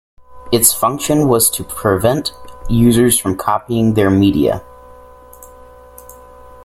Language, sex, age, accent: English, male, under 19, United States English